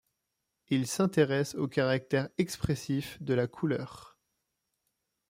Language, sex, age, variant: French, male, 30-39, Français de métropole